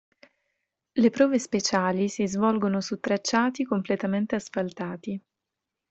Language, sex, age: Italian, female, 19-29